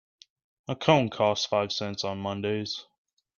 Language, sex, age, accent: English, male, 19-29, United States English